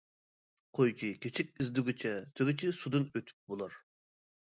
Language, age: Uyghur, 19-29